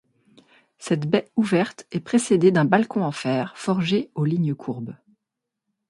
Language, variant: French, Français de métropole